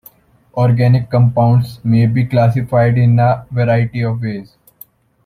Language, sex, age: English, male, 19-29